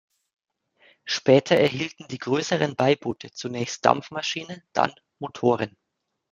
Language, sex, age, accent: German, male, 30-39, Deutschland Deutsch